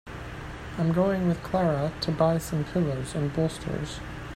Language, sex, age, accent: English, male, 30-39, United States English